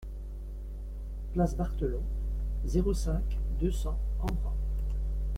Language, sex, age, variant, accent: French, male, 60-69, Français d'Europe, Français de Belgique